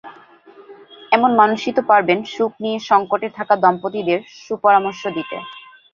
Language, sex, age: Bengali, female, 19-29